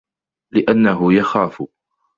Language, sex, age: Arabic, male, 30-39